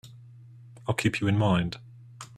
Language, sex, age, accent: English, male, 30-39, England English